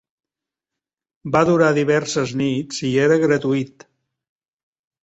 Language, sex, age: Catalan, male, 70-79